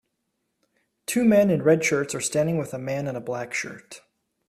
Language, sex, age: English, male, 30-39